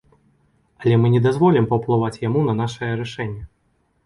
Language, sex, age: Belarusian, male, 19-29